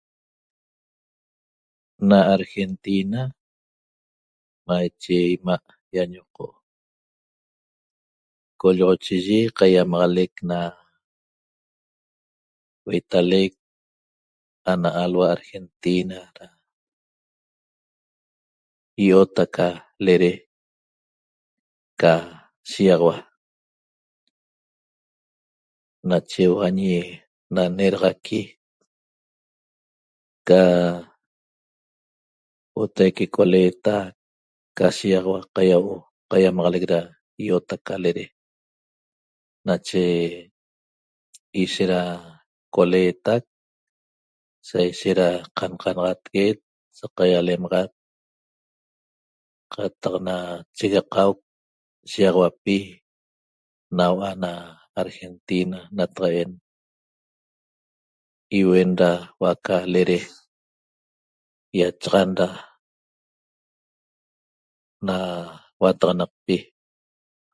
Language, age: Toba, 60-69